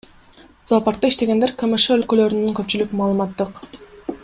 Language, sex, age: Kyrgyz, female, 19-29